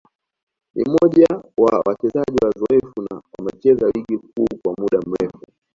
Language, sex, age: Swahili, male, 19-29